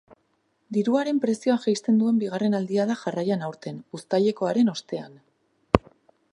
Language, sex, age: Basque, female, 19-29